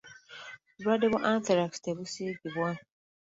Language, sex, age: Ganda, female, 30-39